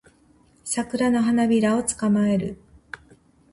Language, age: Japanese, 50-59